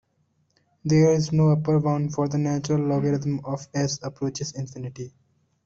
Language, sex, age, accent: English, male, under 19, India and South Asia (India, Pakistan, Sri Lanka)